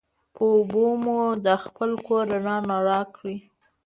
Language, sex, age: Pashto, female, under 19